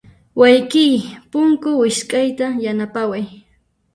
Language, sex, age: Puno Quechua, female, 19-29